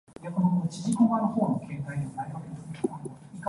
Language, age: Cantonese, 19-29